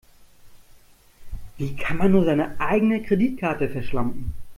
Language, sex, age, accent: German, male, 30-39, Deutschland Deutsch